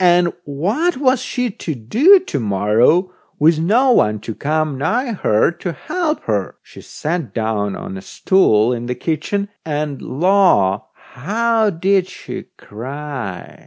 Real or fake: real